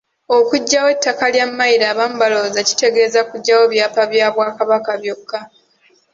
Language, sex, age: Ganda, female, 19-29